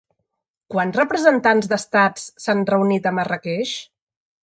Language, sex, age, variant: Catalan, female, 40-49, Central